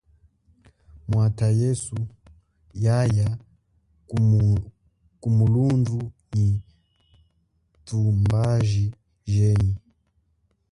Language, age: Chokwe, 19-29